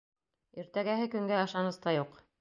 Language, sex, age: Bashkir, female, 40-49